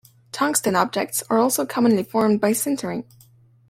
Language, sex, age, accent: English, female, 19-29, United States English